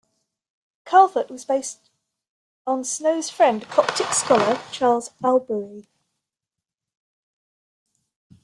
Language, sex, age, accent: English, female, 50-59, England English